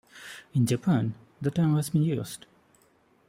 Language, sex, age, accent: English, male, 19-29, India and South Asia (India, Pakistan, Sri Lanka)